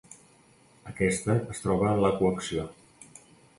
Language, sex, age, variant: Catalan, male, 40-49, Nord-Occidental